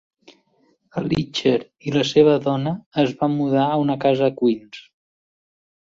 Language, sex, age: Catalan, male, 50-59